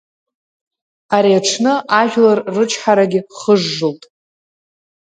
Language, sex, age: Abkhazian, female, under 19